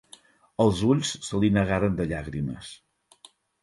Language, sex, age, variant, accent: Catalan, male, 60-69, Central, central